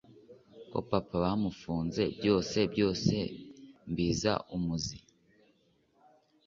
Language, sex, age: Kinyarwanda, male, under 19